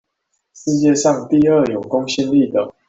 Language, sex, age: Chinese, male, 19-29